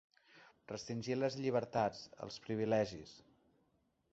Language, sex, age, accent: Catalan, male, 40-49, balear; central